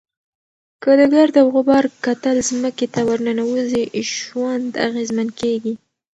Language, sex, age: Pashto, female, under 19